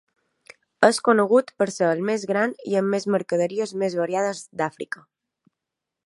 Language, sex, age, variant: Catalan, female, 19-29, Balear